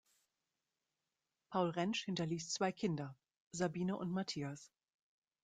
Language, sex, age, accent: German, female, 40-49, Deutschland Deutsch